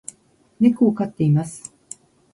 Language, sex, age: Japanese, female, 60-69